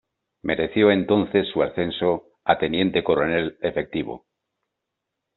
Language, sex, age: Spanish, male, 50-59